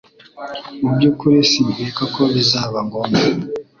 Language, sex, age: Kinyarwanda, male, 19-29